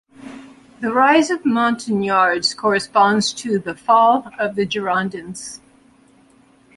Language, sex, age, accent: English, female, 50-59, United States English